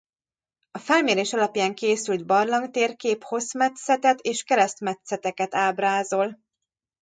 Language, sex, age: Hungarian, female, 30-39